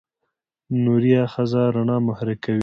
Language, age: Pashto, 19-29